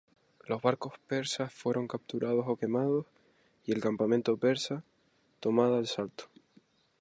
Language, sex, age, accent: Spanish, male, 19-29, España: Islas Canarias